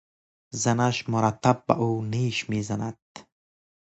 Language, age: Persian, 19-29